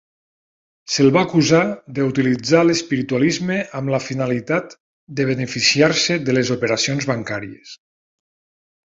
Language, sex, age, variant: Catalan, male, 40-49, Nord-Occidental